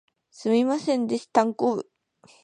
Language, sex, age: Japanese, female, 19-29